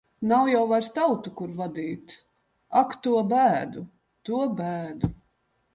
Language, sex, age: Latvian, female, 40-49